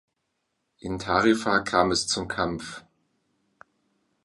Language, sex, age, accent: German, male, 40-49, Deutschland Deutsch